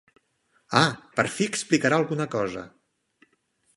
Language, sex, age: Catalan, male, 50-59